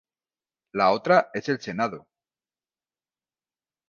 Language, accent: Spanish, España: Sur peninsular (Andalucia, Extremadura, Murcia)